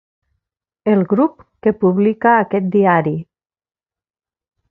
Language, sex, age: Catalan, female, 50-59